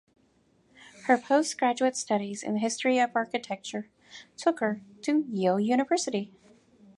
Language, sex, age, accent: English, female, 40-49, United States English